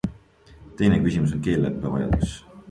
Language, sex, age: Estonian, male, 19-29